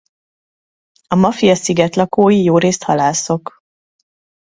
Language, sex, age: Hungarian, female, 30-39